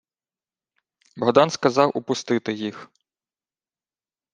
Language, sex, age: Ukrainian, male, 19-29